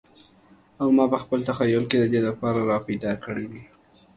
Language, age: Pashto, 19-29